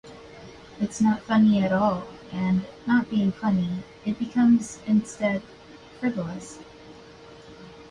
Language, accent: English, United States English